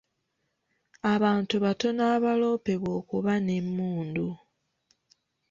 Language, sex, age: Ganda, female, 30-39